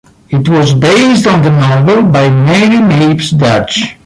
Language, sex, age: English, male, 60-69